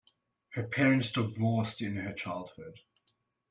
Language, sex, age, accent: English, male, 30-39, Southern African (South Africa, Zimbabwe, Namibia)